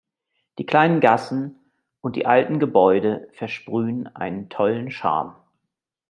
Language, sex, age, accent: German, male, 40-49, Deutschland Deutsch